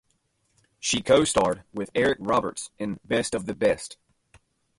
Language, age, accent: English, 30-39, United States English